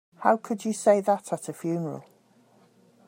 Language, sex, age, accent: English, female, 50-59, England English